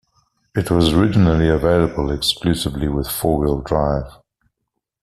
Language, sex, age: English, male, 50-59